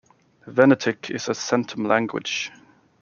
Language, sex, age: English, male, 30-39